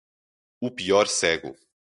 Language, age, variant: Portuguese, 19-29, Portuguese (Portugal)